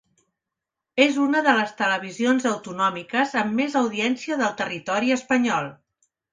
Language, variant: Catalan, Central